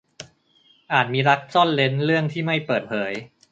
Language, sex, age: Thai, male, 30-39